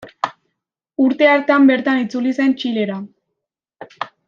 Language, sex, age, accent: Basque, female, under 19, Mendebalekoa (Araba, Bizkaia, Gipuzkoako mendebaleko herri batzuk)